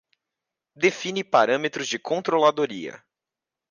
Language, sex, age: Portuguese, male, 19-29